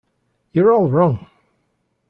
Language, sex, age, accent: English, male, 40-49, England English